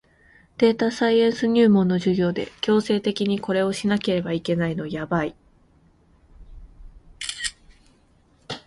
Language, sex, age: Japanese, female, 19-29